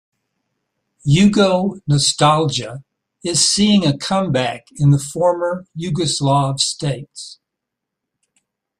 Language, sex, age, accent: English, male, 70-79, United States English